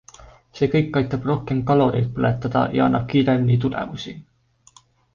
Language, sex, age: Estonian, male, 19-29